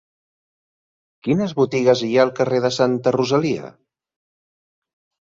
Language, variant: Catalan, Central